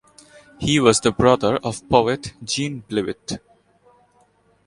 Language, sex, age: English, male, 19-29